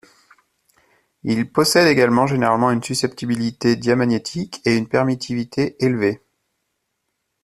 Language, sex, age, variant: French, male, 30-39, Français de métropole